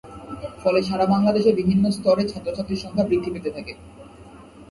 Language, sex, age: Bengali, male, 19-29